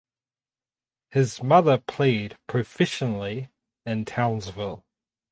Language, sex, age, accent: English, male, 30-39, New Zealand English